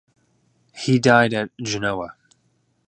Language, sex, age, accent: English, male, 30-39, United States English